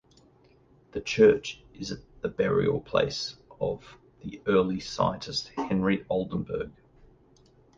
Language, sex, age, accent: English, male, 40-49, Australian English